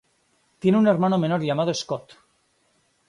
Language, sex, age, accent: Spanish, male, under 19, España: Norte peninsular (Asturias, Castilla y León, Cantabria, País Vasco, Navarra, Aragón, La Rioja, Guadalajara, Cuenca)